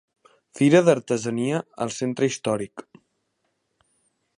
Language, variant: Catalan, Central